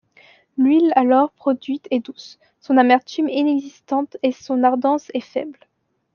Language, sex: French, female